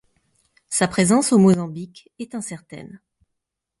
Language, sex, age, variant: French, female, 30-39, Français de métropole